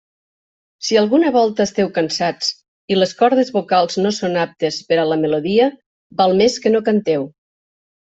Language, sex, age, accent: Catalan, female, 50-59, valencià